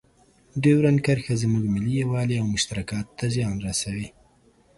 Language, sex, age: Pashto, male, 19-29